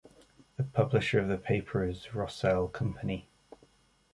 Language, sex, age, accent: English, male, 40-49, England English